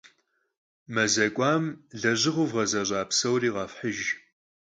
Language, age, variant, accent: Kabardian, 19-29, Адыгэбзэ (Къэбэрдей, Кирил, псоми зэдай), Джылэхъстэней (Gilahsteney)